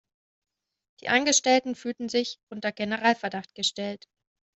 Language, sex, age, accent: German, female, 30-39, Deutschland Deutsch